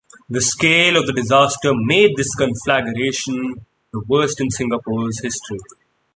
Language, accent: English, India and South Asia (India, Pakistan, Sri Lanka)